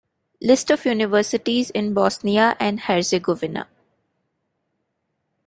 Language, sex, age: English, female, 19-29